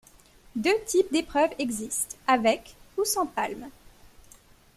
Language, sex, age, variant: French, female, 19-29, Français de métropole